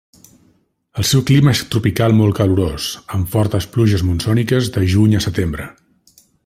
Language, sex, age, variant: Catalan, male, 40-49, Central